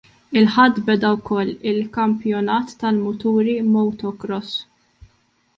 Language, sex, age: Maltese, female, 19-29